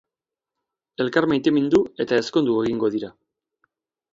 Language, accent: Basque, Erdialdekoa edo Nafarra (Gipuzkoa, Nafarroa)